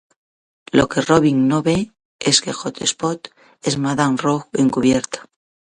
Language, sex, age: Spanish, female, 40-49